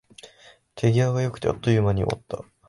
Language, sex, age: Japanese, male, 19-29